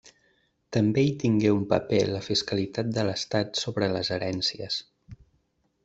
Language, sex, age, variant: Catalan, male, 19-29, Central